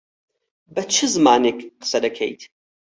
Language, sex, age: Central Kurdish, male, 30-39